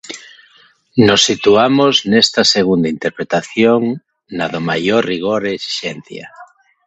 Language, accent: Galician, Neofalante